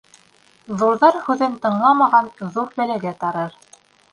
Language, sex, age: Bashkir, female, 19-29